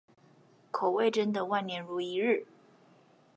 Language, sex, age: Chinese, female, 19-29